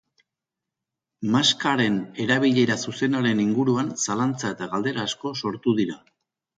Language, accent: Basque, Mendebalekoa (Araba, Bizkaia, Gipuzkoako mendebaleko herri batzuk)